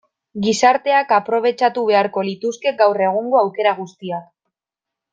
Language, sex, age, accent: Basque, female, 19-29, Mendebalekoa (Araba, Bizkaia, Gipuzkoako mendebaleko herri batzuk)